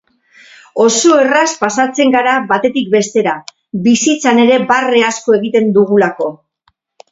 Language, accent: Basque, Mendebalekoa (Araba, Bizkaia, Gipuzkoako mendebaleko herri batzuk)